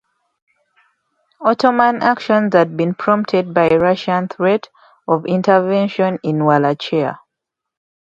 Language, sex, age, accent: English, female, 19-29, England English